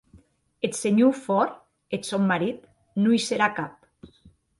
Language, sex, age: Occitan, female, 40-49